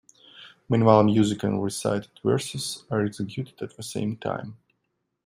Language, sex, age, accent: English, male, 19-29, Australian English